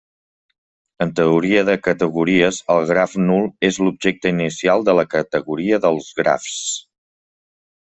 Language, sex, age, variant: Catalan, male, 40-49, Central